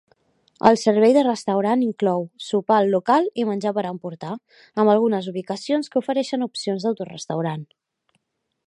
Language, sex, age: Catalan, female, 30-39